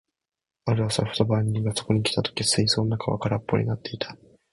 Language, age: Japanese, 19-29